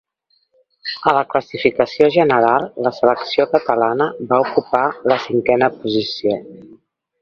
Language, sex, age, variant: Catalan, female, 50-59, Central